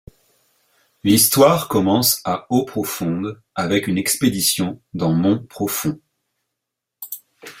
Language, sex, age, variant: French, male, 40-49, Français de métropole